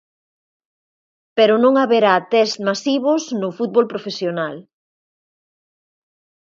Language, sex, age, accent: Galician, female, 40-49, Normativo (estándar)